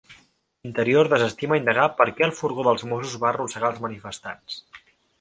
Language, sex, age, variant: Catalan, male, 19-29, Central